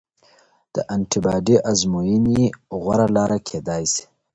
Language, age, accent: Pashto, 19-29, معیاري پښتو